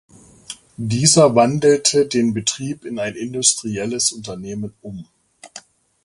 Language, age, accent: German, 50-59, Deutschland Deutsch